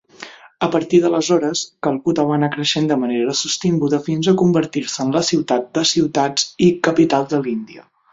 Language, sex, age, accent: Catalan, female, 19-29, central; septentrional